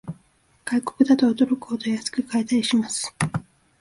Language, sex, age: Japanese, female, 19-29